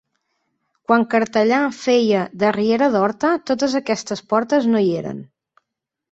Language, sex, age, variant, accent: Catalan, female, 30-39, Central, Neutre